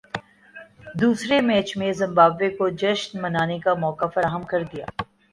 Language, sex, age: Urdu, male, 19-29